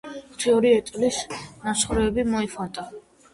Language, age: Georgian, 19-29